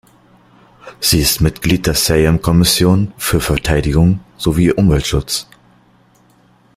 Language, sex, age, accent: German, male, 30-39, Deutschland Deutsch